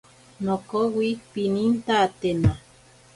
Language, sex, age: Ashéninka Perené, female, 40-49